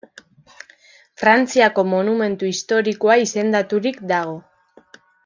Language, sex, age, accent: Basque, female, 19-29, Mendebalekoa (Araba, Bizkaia, Gipuzkoako mendebaleko herri batzuk)